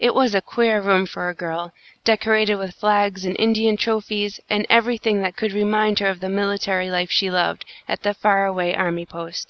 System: none